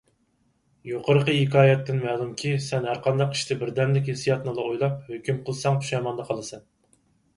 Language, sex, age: Uyghur, male, 30-39